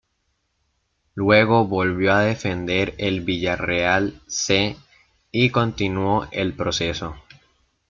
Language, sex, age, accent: Spanish, male, 19-29, Andino-Pacífico: Colombia, Perú, Ecuador, oeste de Bolivia y Venezuela andina